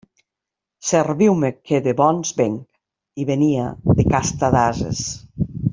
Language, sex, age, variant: Catalan, female, 50-59, Nord-Occidental